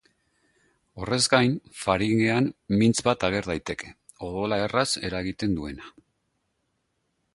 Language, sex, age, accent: Basque, male, 40-49, Mendebalekoa (Araba, Bizkaia, Gipuzkoako mendebaleko herri batzuk)